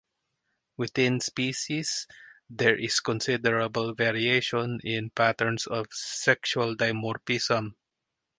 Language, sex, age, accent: English, male, 40-49, Filipino